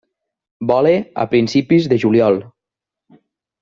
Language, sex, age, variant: Catalan, male, 19-29, Nord-Occidental